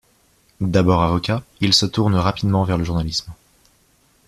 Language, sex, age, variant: French, male, 19-29, Français de métropole